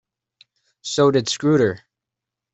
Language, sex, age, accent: English, male, under 19, United States English